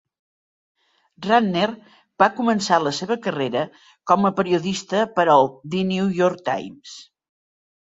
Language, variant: Catalan, Central